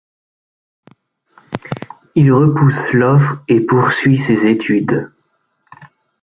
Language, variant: French, Français de métropole